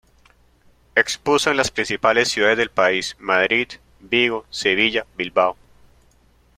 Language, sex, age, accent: Spanish, male, 19-29, Andino-Pacífico: Colombia, Perú, Ecuador, oeste de Bolivia y Venezuela andina